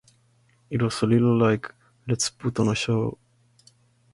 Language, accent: English, United States English